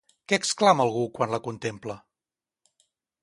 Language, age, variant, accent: Catalan, 50-59, Central, central